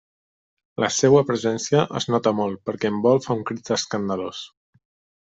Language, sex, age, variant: Catalan, male, 19-29, Central